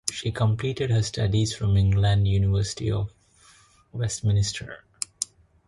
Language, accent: English, India and South Asia (India, Pakistan, Sri Lanka)